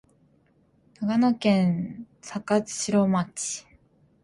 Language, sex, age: Japanese, female, 19-29